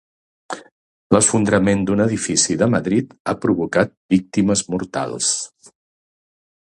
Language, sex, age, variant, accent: Catalan, male, 60-69, Central, Català central